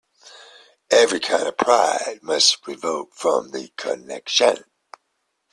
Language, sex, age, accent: English, male, 50-59, England English